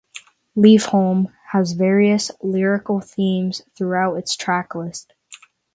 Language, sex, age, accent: English, male, under 19, United States English